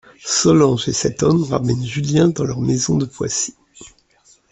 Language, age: French, 50-59